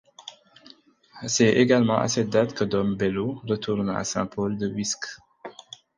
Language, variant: French, Français d'Afrique subsaharienne et des îles africaines